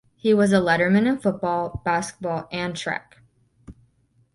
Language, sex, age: English, female, under 19